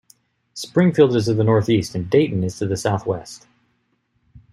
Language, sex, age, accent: English, male, 19-29, United States English